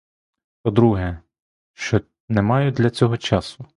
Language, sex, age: Ukrainian, male, 19-29